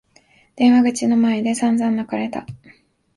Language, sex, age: Japanese, female, 19-29